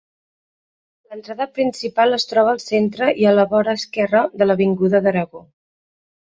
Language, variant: Catalan, Central